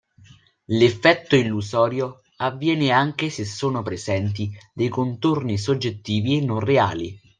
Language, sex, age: Italian, male, 19-29